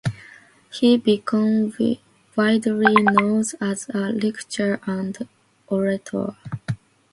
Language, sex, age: English, female, 19-29